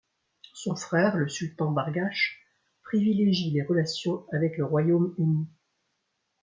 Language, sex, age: French, female, 60-69